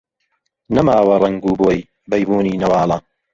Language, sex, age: Central Kurdish, male, 30-39